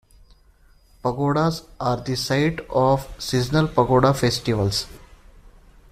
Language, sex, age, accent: English, male, 19-29, India and South Asia (India, Pakistan, Sri Lanka)